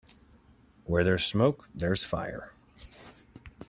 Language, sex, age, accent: English, male, 30-39, United States English